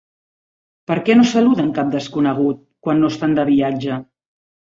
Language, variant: Catalan, Central